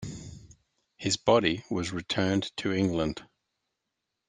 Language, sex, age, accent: English, male, 50-59, Australian English